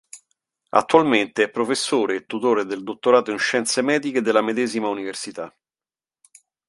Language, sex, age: Italian, male, 50-59